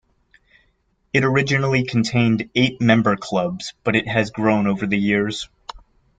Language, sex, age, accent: English, male, 30-39, United States English